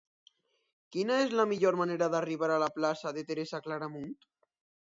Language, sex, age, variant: Catalan, male, under 19, Alacantí